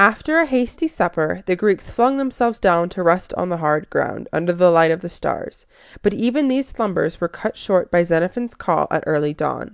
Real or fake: real